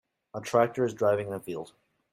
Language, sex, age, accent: English, male, 30-39, United States English